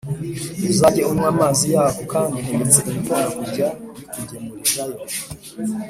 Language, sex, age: Kinyarwanda, female, 30-39